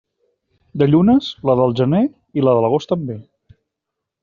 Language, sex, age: Catalan, male, 40-49